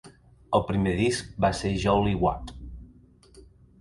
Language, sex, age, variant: Catalan, male, 30-39, Central